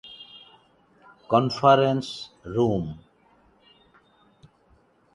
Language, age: English, 40-49